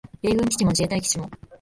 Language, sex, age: Japanese, female, 19-29